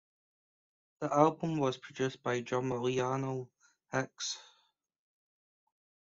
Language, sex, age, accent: English, male, 19-29, Scottish English